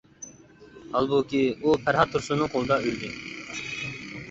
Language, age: Uyghur, 30-39